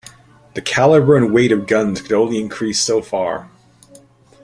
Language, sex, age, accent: English, male, 40-49, Canadian English